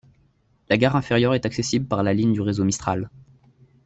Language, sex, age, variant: French, male, under 19, Français de métropole